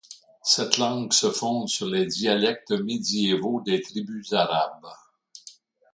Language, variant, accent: French, Français d'Amérique du Nord, Français du Canada